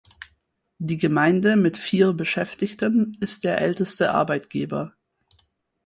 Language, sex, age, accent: German, female, 19-29, Deutschland Deutsch